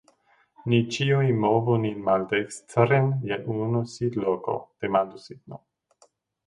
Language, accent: Esperanto, Internacia